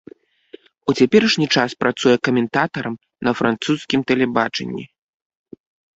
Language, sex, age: Belarusian, male, 30-39